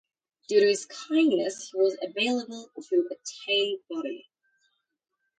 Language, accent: English, United States English